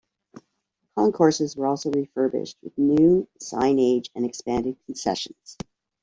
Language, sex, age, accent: English, female, 50-59, Canadian English